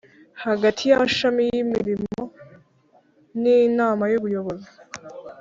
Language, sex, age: Kinyarwanda, female, under 19